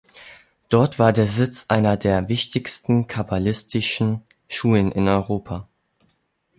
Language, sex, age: German, male, under 19